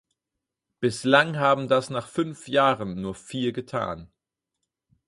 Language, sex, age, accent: German, male, 19-29, Deutschland Deutsch